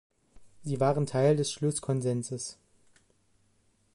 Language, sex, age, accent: German, male, 19-29, Deutschland Deutsch